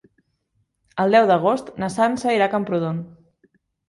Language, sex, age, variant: Catalan, female, 19-29, Central